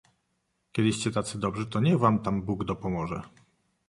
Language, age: Polish, 40-49